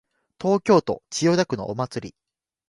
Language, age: Japanese, 19-29